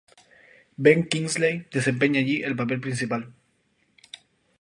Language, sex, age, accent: Spanish, male, 19-29, España: Islas Canarias